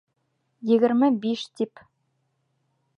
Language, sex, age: Bashkir, female, 19-29